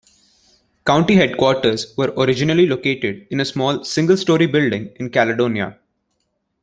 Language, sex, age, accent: English, male, under 19, India and South Asia (India, Pakistan, Sri Lanka)